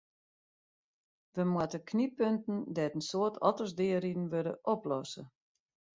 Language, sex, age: Western Frisian, female, 60-69